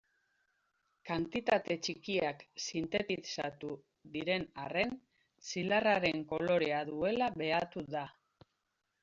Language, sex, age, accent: Basque, female, 40-49, Mendebalekoa (Araba, Bizkaia, Gipuzkoako mendebaleko herri batzuk)